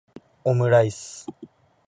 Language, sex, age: Japanese, male, 19-29